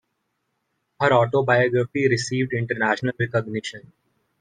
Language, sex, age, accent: English, male, 19-29, India and South Asia (India, Pakistan, Sri Lanka)